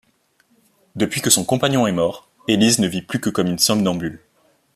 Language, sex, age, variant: French, male, 19-29, Français de métropole